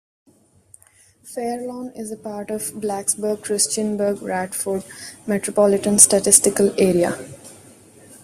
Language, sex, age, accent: English, female, 19-29, India and South Asia (India, Pakistan, Sri Lanka)